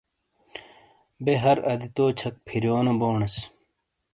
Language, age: Shina, 30-39